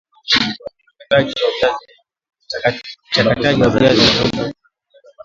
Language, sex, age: Swahili, male, 19-29